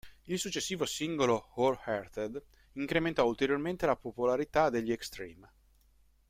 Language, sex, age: Italian, male, 40-49